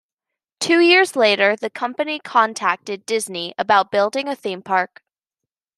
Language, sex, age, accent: English, male, 19-29, United States English